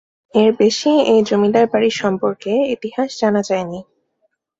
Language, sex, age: Bengali, female, 19-29